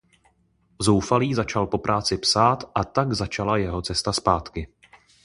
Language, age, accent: Czech, 19-29, pražský